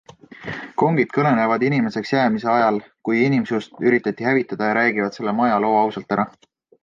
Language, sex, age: Estonian, male, 19-29